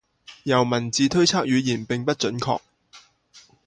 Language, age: Chinese, 30-39